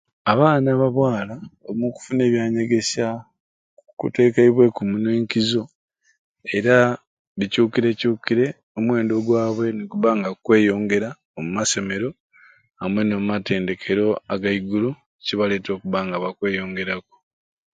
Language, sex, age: Ruuli, male, 30-39